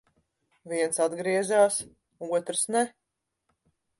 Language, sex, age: Latvian, female, 40-49